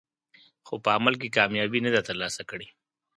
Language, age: Pashto, 30-39